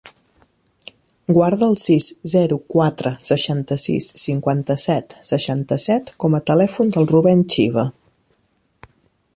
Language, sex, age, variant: Catalan, female, 30-39, Central